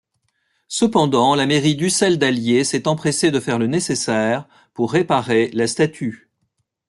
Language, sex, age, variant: French, male, 50-59, Français de métropole